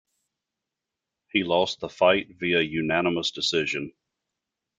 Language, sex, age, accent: English, male, 50-59, United States English